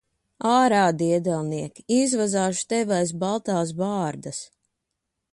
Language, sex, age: Latvian, female, 30-39